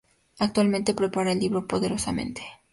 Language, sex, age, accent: Spanish, female, under 19, México